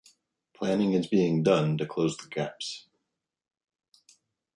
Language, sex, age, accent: English, male, 40-49, United States English